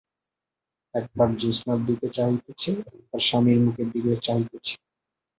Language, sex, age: Bengali, male, 19-29